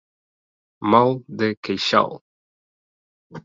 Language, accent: Catalan, aprenent (recent, des del castellà)